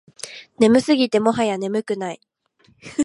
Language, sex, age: Japanese, female, 19-29